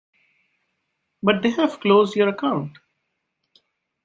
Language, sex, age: English, male, 19-29